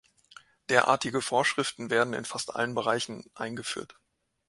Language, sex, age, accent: German, male, 19-29, Deutschland Deutsch